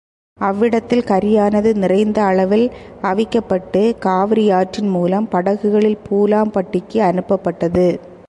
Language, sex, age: Tamil, female, 40-49